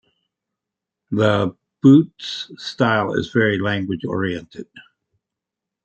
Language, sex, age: English, male, 50-59